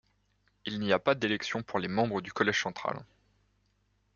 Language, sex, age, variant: French, male, 19-29, Français de métropole